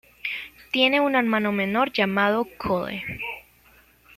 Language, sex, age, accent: Spanish, female, 19-29, España: Centro-Sur peninsular (Madrid, Toledo, Castilla-La Mancha)